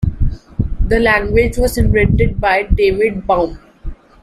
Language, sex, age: English, male, under 19